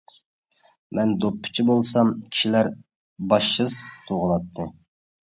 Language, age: Uyghur, 30-39